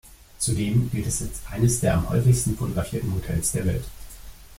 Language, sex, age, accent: German, male, 30-39, Deutschland Deutsch